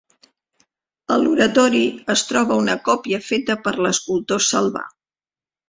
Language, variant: Catalan, Central